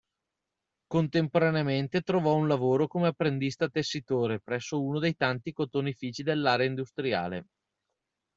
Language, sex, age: Italian, male, 30-39